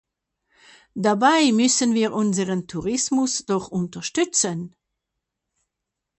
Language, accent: German, Schweizerdeutsch